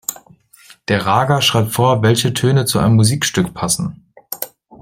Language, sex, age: German, male, 19-29